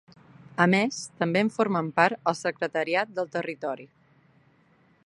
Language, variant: Catalan, Central